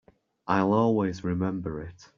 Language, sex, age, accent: English, male, 30-39, England English